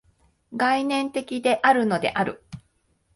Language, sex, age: Japanese, female, 19-29